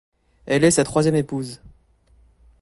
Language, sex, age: French, male, 19-29